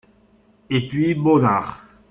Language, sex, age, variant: French, male, 50-59, Français de métropole